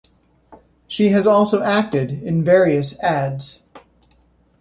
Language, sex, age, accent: English, male, 30-39, United States English